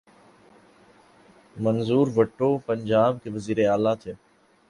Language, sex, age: Urdu, male, 19-29